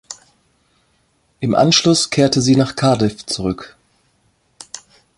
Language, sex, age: German, female, 50-59